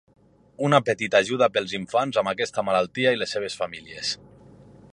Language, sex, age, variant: Catalan, male, 30-39, Nord-Occidental